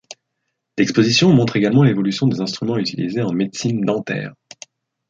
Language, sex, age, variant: French, male, 19-29, Français de métropole